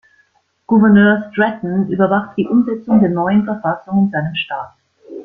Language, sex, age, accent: German, female, 40-49, Deutschland Deutsch